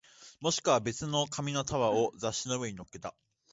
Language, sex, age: Japanese, male, under 19